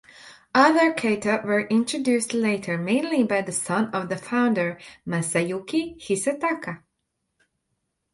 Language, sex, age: English, female, 30-39